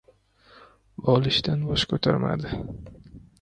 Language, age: Uzbek, 19-29